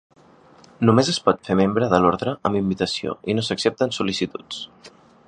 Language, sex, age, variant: Catalan, male, 19-29, Central